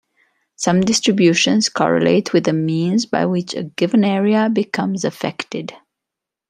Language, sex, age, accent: English, female, 40-49, United States English